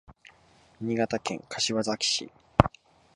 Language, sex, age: Japanese, male, 19-29